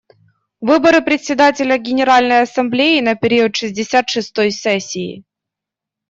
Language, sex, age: Russian, female, 19-29